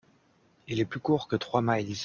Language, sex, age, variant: French, male, 19-29, Français de métropole